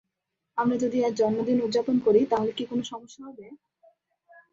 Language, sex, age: Bengali, female, 19-29